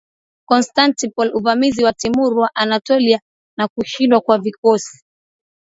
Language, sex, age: Swahili, female, 19-29